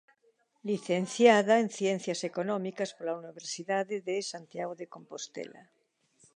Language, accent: Galician, Normativo (estándar)